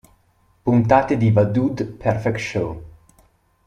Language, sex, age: Italian, male, 30-39